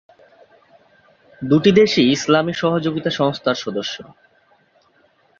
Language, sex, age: Bengali, male, 19-29